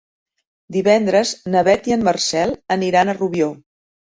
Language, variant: Catalan, Central